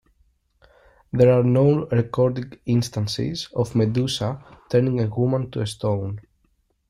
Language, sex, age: English, male, 30-39